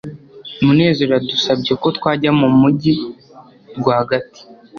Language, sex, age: Kinyarwanda, male, under 19